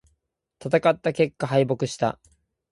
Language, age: Japanese, 19-29